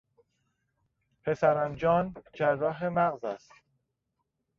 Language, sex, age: Persian, male, 30-39